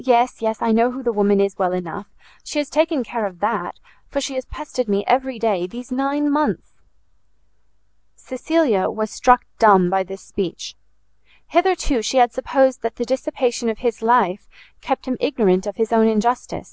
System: none